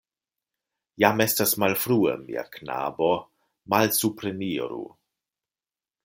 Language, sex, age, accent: Esperanto, male, 50-59, Internacia